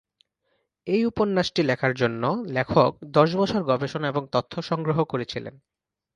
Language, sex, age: Bengali, male, 19-29